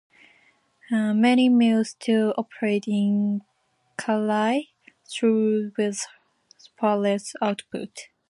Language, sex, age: English, female, 19-29